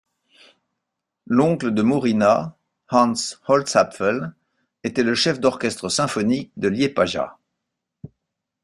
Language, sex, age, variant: French, male, 60-69, Français de métropole